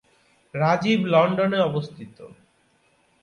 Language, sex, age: Bengali, male, 30-39